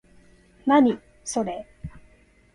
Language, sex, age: Japanese, female, 30-39